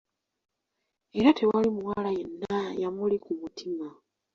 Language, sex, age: Ganda, female, 19-29